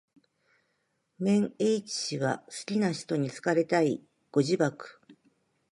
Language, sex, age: Japanese, female, 50-59